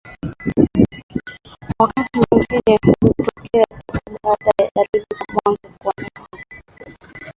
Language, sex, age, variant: Swahili, female, 19-29, Kiswahili Sanifu (EA)